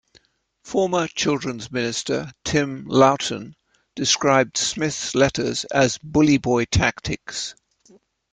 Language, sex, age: English, male, 70-79